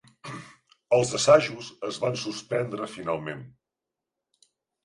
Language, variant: Catalan, Central